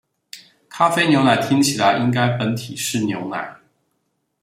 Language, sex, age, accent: Chinese, male, 30-39, 出生地：彰化縣